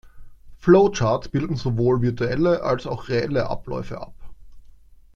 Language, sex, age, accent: German, male, 30-39, Österreichisches Deutsch